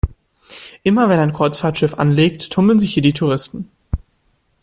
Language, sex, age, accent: German, male, under 19, Deutschland Deutsch